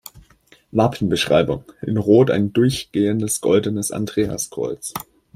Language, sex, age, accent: German, male, under 19, Deutschland Deutsch